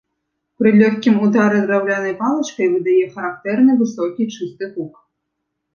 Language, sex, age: Belarusian, female, 19-29